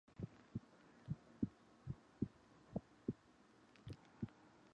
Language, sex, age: English, female, 19-29